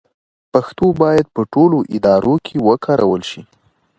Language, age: Pashto, 19-29